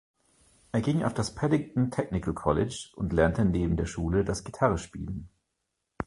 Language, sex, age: German, male, 40-49